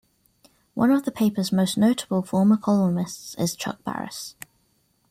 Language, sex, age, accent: English, female, 19-29, England English